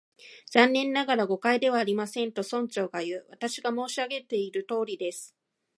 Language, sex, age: Japanese, female, 30-39